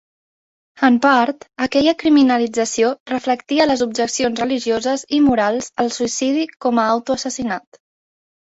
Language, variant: Catalan, Central